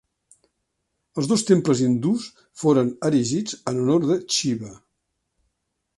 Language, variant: Catalan, Central